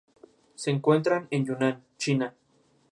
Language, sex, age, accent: Spanish, male, 19-29, México